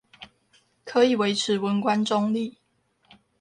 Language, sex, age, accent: Chinese, female, under 19, 出生地：臺中市